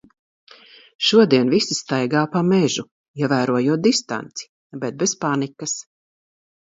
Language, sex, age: Latvian, female, 60-69